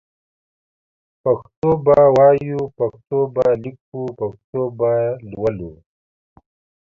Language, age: Pashto, 40-49